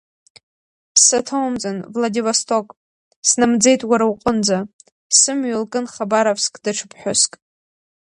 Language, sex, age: Abkhazian, female, under 19